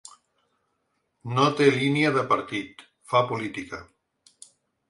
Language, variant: Catalan, Central